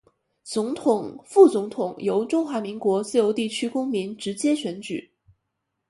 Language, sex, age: Chinese, female, 19-29